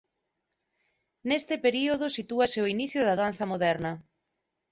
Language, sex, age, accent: Galician, female, 30-39, Normativo (estándar)